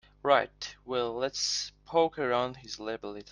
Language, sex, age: English, male, under 19